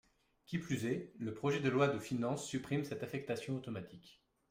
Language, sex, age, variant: French, male, 30-39, Français de métropole